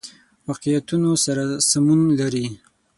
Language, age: Pashto, 19-29